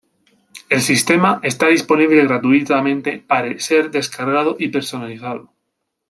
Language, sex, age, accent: Spanish, male, 30-39, España: Sur peninsular (Andalucia, Extremadura, Murcia)